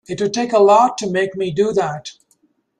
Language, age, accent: English, 50-59, United States English